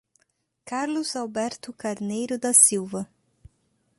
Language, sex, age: Portuguese, female, 30-39